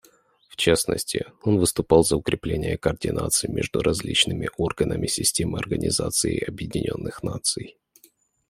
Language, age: Russian, 19-29